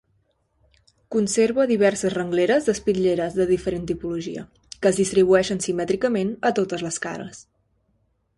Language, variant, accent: Catalan, Central, septentrional